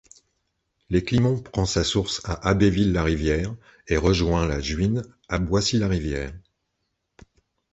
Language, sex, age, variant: French, male, 50-59, Français de métropole